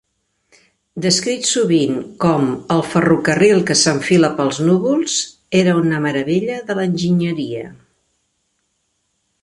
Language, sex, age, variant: Catalan, female, 50-59, Central